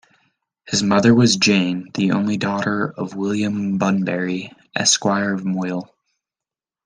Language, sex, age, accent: English, male, under 19, United States English